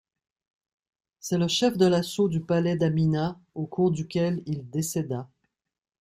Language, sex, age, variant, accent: French, female, 50-59, Français d'Amérique du Nord, Français du Canada